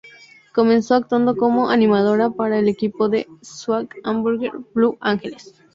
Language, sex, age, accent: Spanish, female, 19-29, México